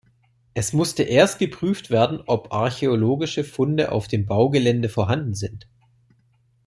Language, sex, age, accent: German, male, 40-49, Deutschland Deutsch